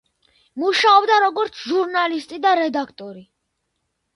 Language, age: Georgian, under 19